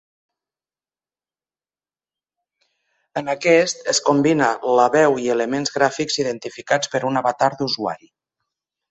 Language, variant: Catalan, Nord-Occidental